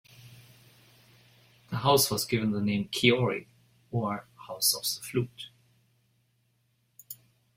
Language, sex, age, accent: English, male, 40-49, United States English